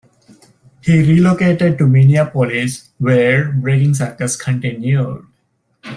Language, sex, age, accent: English, male, 30-39, India and South Asia (India, Pakistan, Sri Lanka)